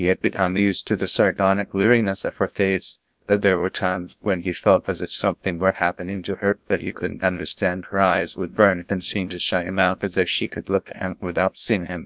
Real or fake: fake